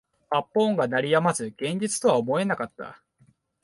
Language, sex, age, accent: Japanese, male, 19-29, 標準語